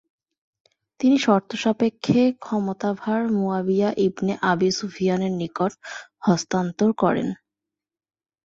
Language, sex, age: Bengali, female, 19-29